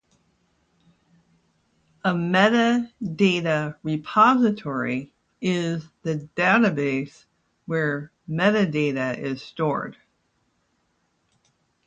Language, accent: English, United States English